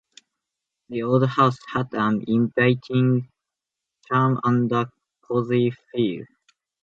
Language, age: Japanese, 19-29